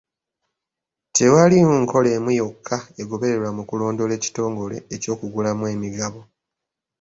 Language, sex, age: Ganda, male, 19-29